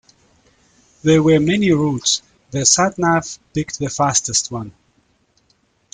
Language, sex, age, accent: English, male, 40-49, United States English